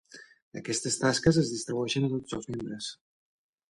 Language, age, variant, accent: Catalan, 30-39, Central, central